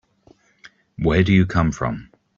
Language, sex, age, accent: English, male, 30-39, England English